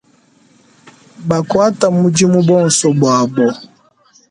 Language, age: Luba-Lulua, 30-39